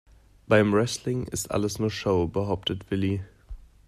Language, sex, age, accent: German, male, 19-29, Deutschland Deutsch